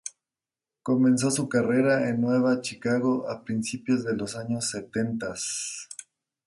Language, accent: Spanish, México